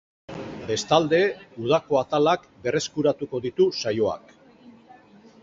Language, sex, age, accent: Basque, male, 50-59, Erdialdekoa edo Nafarra (Gipuzkoa, Nafarroa)